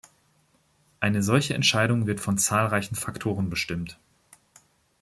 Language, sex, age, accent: German, male, 30-39, Deutschland Deutsch